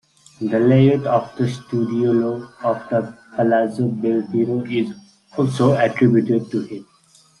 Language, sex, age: English, male, 19-29